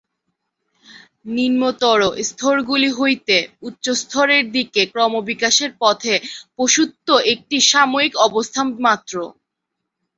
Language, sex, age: Bengali, female, 19-29